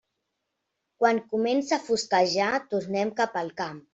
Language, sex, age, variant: Catalan, female, 40-49, Central